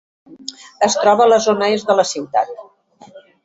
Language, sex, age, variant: Catalan, female, 50-59, Central